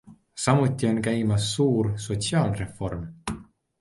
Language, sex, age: Estonian, male, 19-29